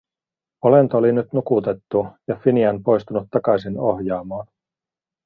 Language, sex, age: Finnish, male, 40-49